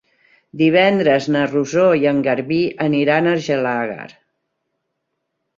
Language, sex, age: Catalan, female, 50-59